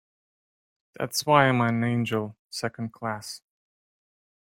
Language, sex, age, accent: English, male, 19-29, United States English